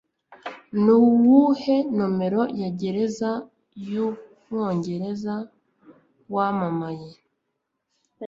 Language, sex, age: Kinyarwanda, female, 19-29